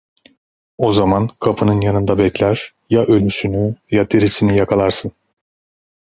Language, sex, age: Turkish, male, 30-39